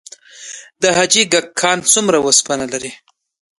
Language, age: Pashto, 19-29